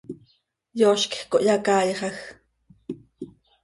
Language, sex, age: Seri, female, 40-49